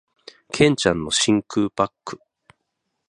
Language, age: Japanese, 50-59